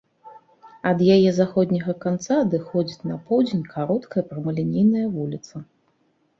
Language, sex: Belarusian, female